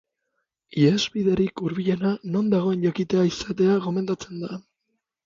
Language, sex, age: Basque, male, 30-39